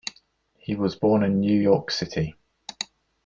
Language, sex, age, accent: English, male, 30-39, England English